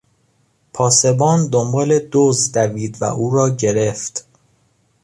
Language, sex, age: Persian, male, 19-29